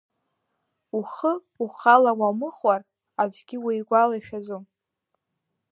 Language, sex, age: Abkhazian, female, under 19